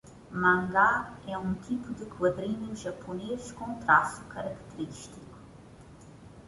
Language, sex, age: Portuguese, female, 30-39